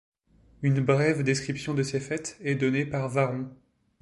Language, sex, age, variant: French, male, 19-29, Français de métropole